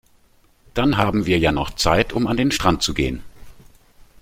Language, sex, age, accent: German, male, 50-59, Deutschland Deutsch